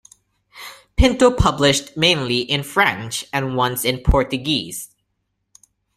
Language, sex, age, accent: English, male, under 19, Malaysian English